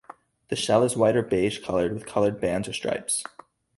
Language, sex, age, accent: English, male, 19-29, United States English